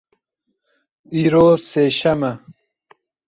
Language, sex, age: Kurdish, male, 30-39